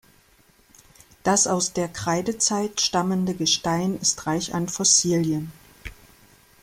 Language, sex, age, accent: German, female, 50-59, Deutschland Deutsch